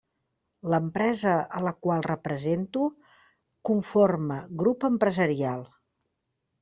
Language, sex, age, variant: Catalan, female, 50-59, Central